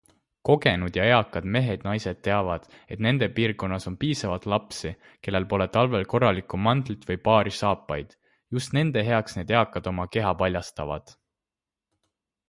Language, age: Estonian, 19-29